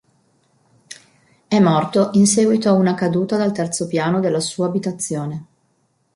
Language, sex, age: Italian, female, 40-49